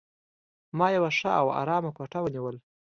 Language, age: Pashto, 19-29